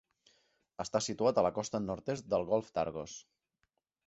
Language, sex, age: Catalan, male, 30-39